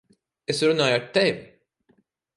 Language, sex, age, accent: Latvian, male, 30-39, Rigas